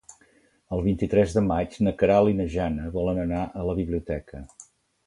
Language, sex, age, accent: Catalan, male, 60-69, Oriental